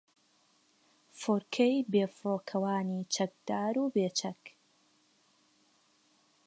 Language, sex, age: Central Kurdish, female, 19-29